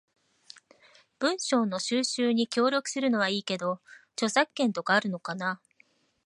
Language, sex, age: Japanese, female, 50-59